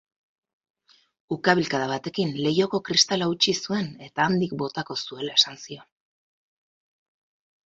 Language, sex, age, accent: Basque, female, 40-49, Erdialdekoa edo Nafarra (Gipuzkoa, Nafarroa)